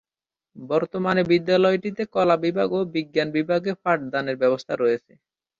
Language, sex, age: Bengali, male, 19-29